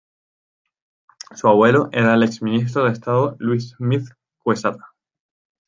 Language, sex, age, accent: Spanish, male, 19-29, España: Islas Canarias